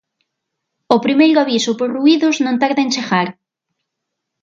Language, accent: Galician, Atlántico (seseo e gheada)